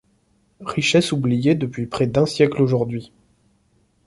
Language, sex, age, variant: French, male, 30-39, Français de métropole